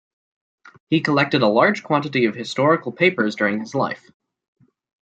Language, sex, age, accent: English, male, under 19, United States English